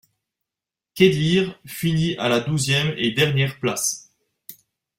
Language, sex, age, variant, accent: French, male, 30-39, Français d'Europe, Français de Suisse